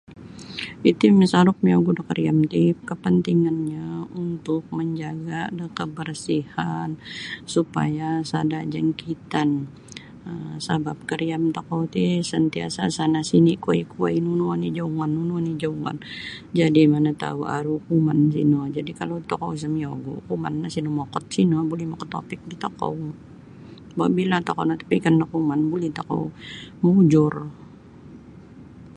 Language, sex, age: Sabah Bisaya, female, 60-69